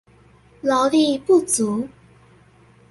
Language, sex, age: Chinese, female, under 19